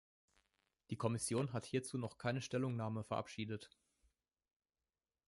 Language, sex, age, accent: German, male, 19-29, Deutschland Deutsch